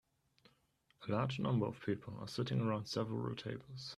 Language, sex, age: English, male, 19-29